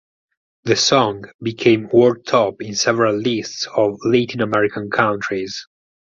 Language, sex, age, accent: English, male, 19-29, Italian